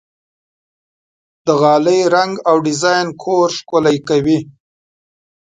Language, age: Pashto, 40-49